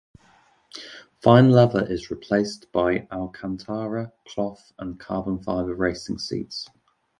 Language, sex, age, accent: English, male, 19-29, England English